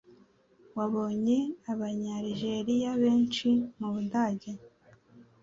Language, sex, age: Kinyarwanda, male, 30-39